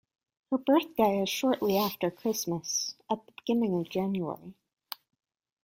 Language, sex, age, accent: English, female, 30-39, United States English